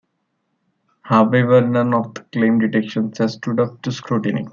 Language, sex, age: English, male, 19-29